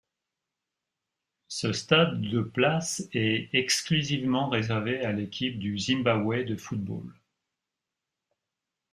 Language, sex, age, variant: French, male, 50-59, Français de métropole